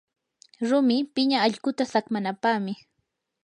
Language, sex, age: Yanahuanca Pasco Quechua, female, 19-29